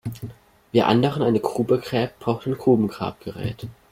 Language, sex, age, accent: German, male, under 19, Deutschland Deutsch